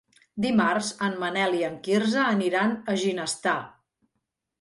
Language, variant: Catalan, Central